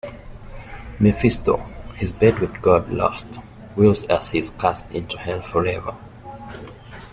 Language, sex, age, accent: English, male, 19-29, United States English